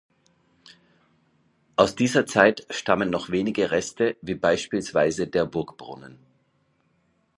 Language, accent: German, Österreichisches Deutsch